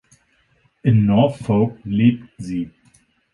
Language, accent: German, Deutschland Deutsch